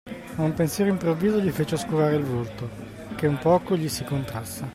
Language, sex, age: Italian, male, 40-49